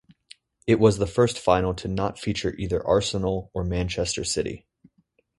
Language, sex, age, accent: English, male, 19-29, United States English